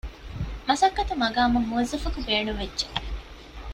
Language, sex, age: Divehi, female, 19-29